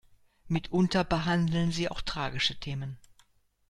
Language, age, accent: German, 60-69, Deutschland Deutsch